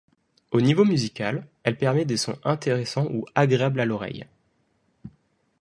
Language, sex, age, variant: French, male, 19-29, Français de métropole